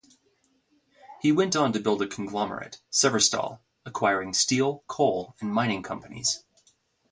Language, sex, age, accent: English, male, 40-49, United States English